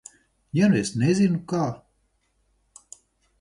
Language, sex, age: Latvian, male, 50-59